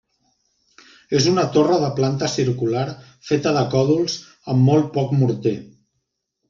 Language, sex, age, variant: Catalan, male, 50-59, Central